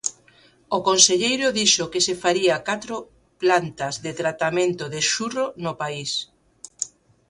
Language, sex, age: Galician, female, 50-59